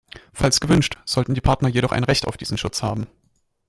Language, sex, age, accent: German, male, 19-29, Deutschland Deutsch